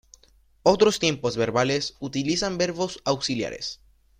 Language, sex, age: Spanish, male, 19-29